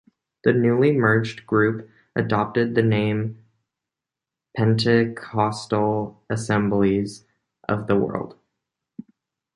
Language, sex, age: English, male, under 19